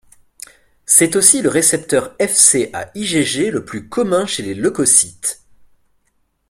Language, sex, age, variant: French, male, 19-29, Français de métropole